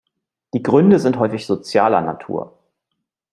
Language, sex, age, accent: German, male, 40-49, Deutschland Deutsch